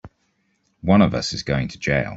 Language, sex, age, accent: English, male, 30-39, England English